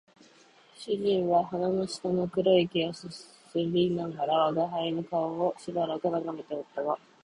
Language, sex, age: Japanese, female, under 19